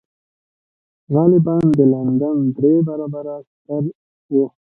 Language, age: Pashto, 19-29